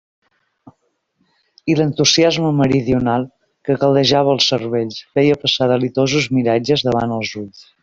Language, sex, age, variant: Catalan, female, 40-49, Septentrional